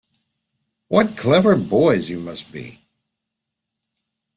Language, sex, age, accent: English, male, 60-69, United States English